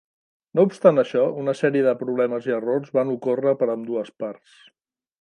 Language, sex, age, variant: Catalan, male, 60-69, Central